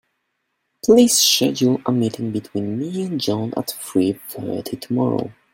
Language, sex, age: English, male, 30-39